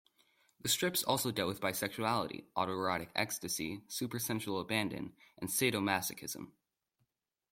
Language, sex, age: English, male, under 19